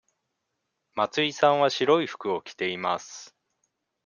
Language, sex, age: Japanese, male, 19-29